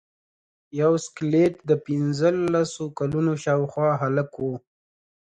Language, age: Pashto, 30-39